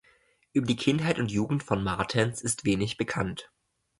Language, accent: German, Deutschland Deutsch